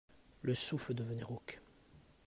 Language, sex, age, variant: French, male, 30-39, Français de métropole